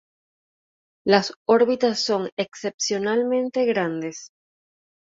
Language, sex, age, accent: Spanish, female, 30-39, Caribe: Cuba, Venezuela, Puerto Rico, República Dominicana, Panamá, Colombia caribeña, México caribeño, Costa del golfo de México